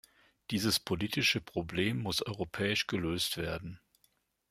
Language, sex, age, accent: German, male, 50-59, Deutschland Deutsch